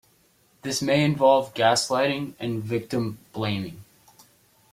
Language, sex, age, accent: English, male, under 19, United States English